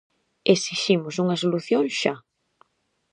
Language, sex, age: Galician, female, 19-29